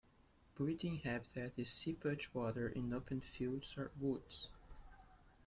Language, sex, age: English, male, 19-29